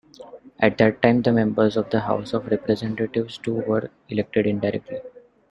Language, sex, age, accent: English, male, 19-29, India and South Asia (India, Pakistan, Sri Lanka)